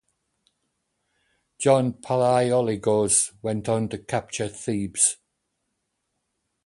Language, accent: English, Northern English